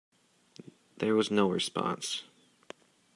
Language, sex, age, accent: English, male, 19-29, United States English